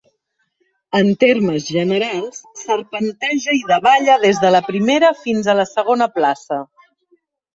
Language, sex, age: Catalan, female, 30-39